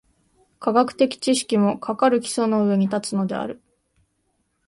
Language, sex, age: Japanese, female, 19-29